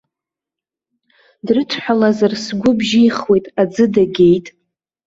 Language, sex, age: Abkhazian, female, 19-29